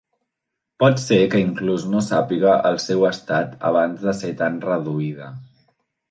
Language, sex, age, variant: Catalan, male, 19-29, Central